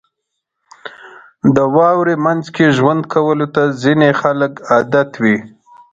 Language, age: Pashto, 30-39